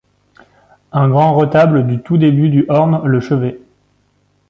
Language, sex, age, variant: French, male, 19-29, Français de métropole